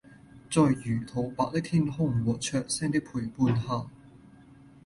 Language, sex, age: Cantonese, male, 19-29